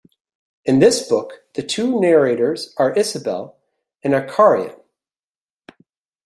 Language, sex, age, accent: English, male, 40-49, United States English